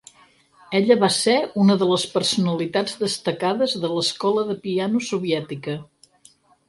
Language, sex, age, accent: Catalan, female, 60-69, Empordanès